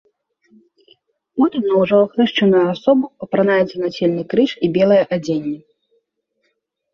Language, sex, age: Belarusian, female, 30-39